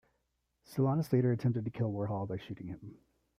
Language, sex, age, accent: English, male, 30-39, United States English